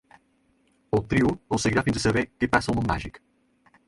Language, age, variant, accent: Catalan, 19-29, Central, central